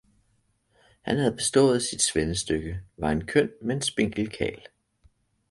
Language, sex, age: Danish, male, 40-49